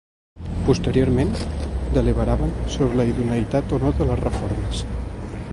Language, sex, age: Catalan, male, 19-29